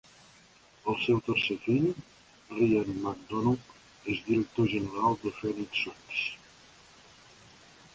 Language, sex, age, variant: Catalan, male, 70-79, Central